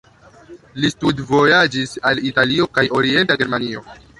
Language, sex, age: Esperanto, male, 19-29